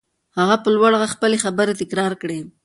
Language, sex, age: Pashto, female, 19-29